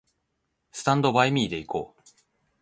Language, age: Japanese, 19-29